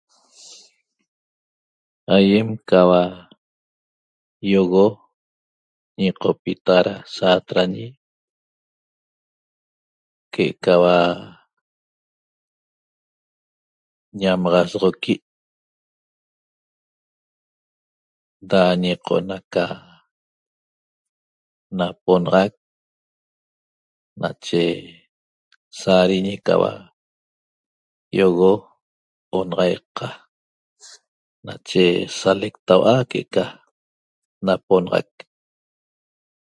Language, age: Toba, 60-69